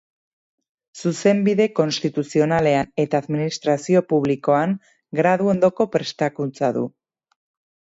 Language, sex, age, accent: Basque, female, 30-39, Erdialdekoa edo Nafarra (Gipuzkoa, Nafarroa)